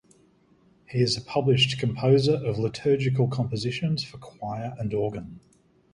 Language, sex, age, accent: English, male, 50-59, Australian English